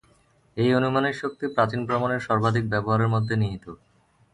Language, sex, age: Bengali, male, 30-39